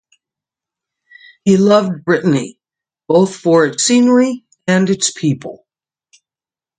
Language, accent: English, United States English